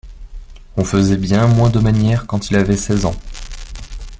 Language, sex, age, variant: French, male, 19-29, Français de métropole